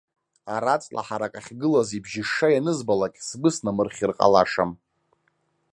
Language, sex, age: Abkhazian, male, 19-29